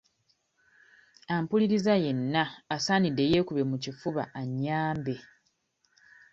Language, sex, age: Ganda, female, 30-39